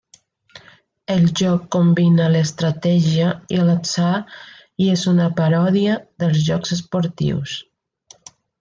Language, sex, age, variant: Catalan, female, 30-39, Central